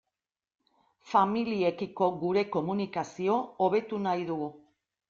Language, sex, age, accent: Basque, female, 60-69, Erdialdekoa edo Nafarra (Gipuzkoa, Nafarroa)